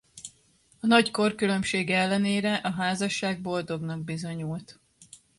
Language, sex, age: Hungarian, male, under 19